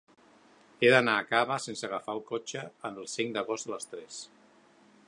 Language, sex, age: Catalan, male, 50-59